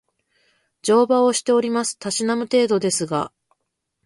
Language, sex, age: Japanese, female, 40-49